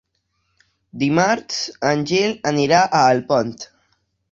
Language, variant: Catalan, Central